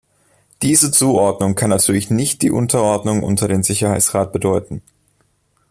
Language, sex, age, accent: German, male, 19-29, Deutschland Deutsch